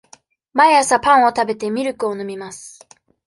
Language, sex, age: Japanese, female, 19-29